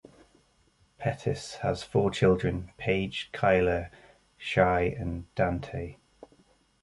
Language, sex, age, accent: English, male, 40-49, England English